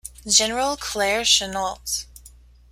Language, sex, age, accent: English, female, 30-39, United States English